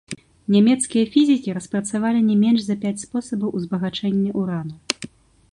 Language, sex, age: Belarusian, female, 19-29